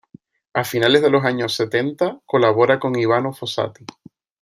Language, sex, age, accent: Spanish, male, 30-39, España: Islas Canarias